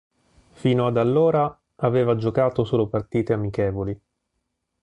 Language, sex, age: Italian, male, 40-49